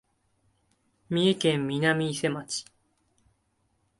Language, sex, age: Japanese, male, 19-29